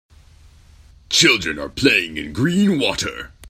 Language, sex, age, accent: English, male, 19-29, United States English